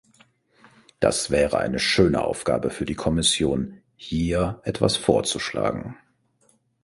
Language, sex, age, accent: German, male, 40-49, Deutschland Deutsch